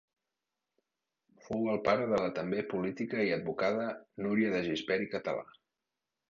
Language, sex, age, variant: Catalan, male, 40-49, Central